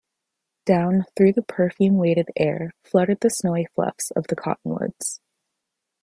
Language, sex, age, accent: English, female, 19-29, United States English